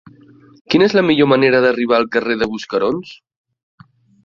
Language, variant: Catalan, Septentrional